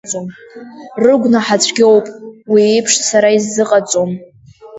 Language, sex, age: Abkhazian, female, under 19